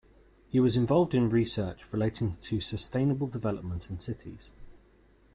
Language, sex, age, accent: English, male, 30-39, England English